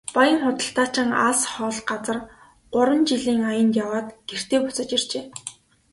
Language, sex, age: Mongolian, female, 19-29